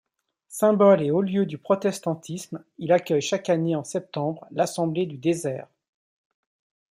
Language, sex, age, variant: French, male, 50-59, Français de métropole